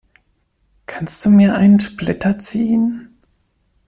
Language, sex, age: German, female, 30-39